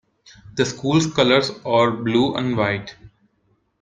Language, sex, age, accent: English, female, 19-29, India and South Asia (India, Pakistan, Sri Lanka)